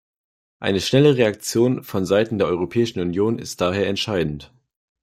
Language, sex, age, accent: German, male, 19-29, Deutschland Deutsch